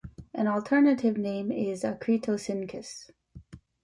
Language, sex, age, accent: English, female, 19-29, United States English